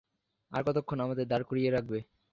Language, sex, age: Bengali, male, under 19